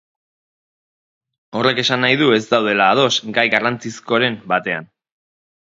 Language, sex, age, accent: Basque, male, 30-39, Erdialdekoa edo Nafarra (Gipuzkoa, Nafarroa)